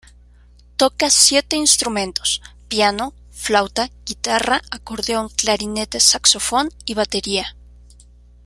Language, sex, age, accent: Spanish, female, 30-39, México